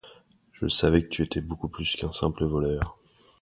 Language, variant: French, Français de métropole